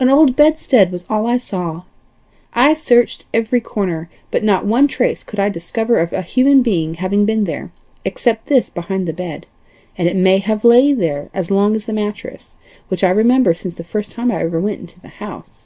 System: none